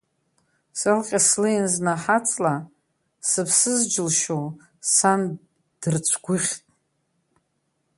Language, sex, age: Abkhazian, female, 50-59